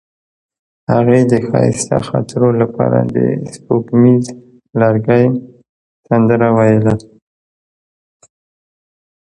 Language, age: Pashto, 19-29